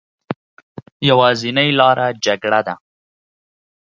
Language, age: Pashto, 19-29